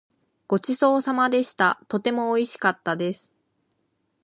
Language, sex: Japanese, female